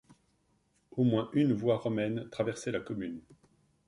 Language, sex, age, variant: French, male, 40-49, Français de métropole